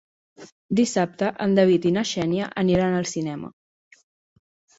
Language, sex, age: Catalan, male, 50-59